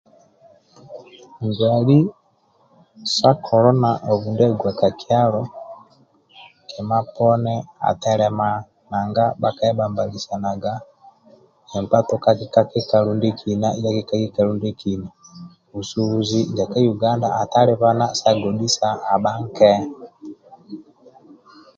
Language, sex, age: Amba (Uganda), male, 50-59